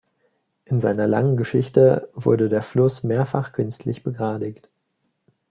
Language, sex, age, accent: German, male, 19-29, Deutschland Deutsch